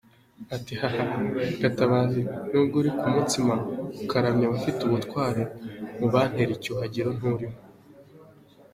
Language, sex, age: Kinyarwanda, male, 19-29